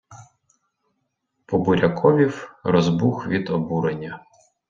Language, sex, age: Ukrainian, male, 30-39